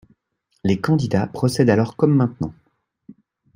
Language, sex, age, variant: French, male, 40-49, Français de métropole